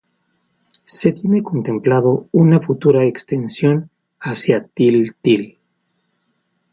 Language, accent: Spanish, México